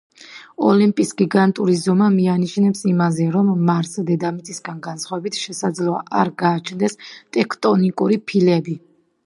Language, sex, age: Georgian, female, 30-39